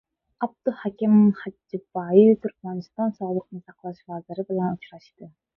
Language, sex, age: Uzbek, female, 30-39